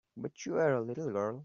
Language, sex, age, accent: English, male, under 19, India and South Asia (India, Pakistan, Sri Lanka)